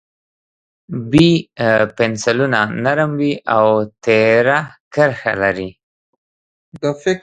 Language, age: Pashto, 30-39